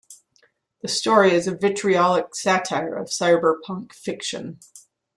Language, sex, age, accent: English, female, 60-69, United States English